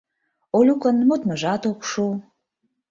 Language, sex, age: Mari, female, 40-49